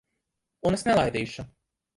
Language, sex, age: Latvian, male, 30-39